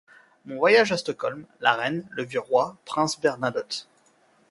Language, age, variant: French, 19-29, Français de métropole